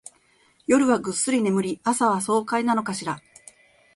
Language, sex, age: Japanese, female, 50-59